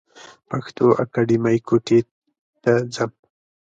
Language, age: Pashto, 19-29